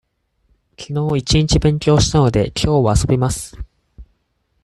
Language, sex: Japanese, male